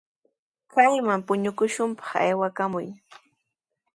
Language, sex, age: Sihuas Ancash Quechua, female, 19-29